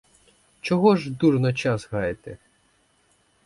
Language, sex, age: Ukrainian, male, 19-29